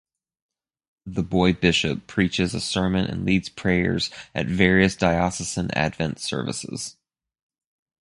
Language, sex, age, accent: English, male, 30-39, United States English